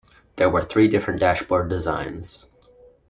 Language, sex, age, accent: English, male, 19-29, Canadian English